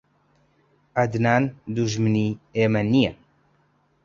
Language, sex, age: Central Kurdish, male, 19-29